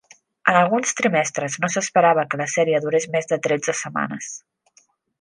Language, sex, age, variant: Catalan, female, 30-39, Central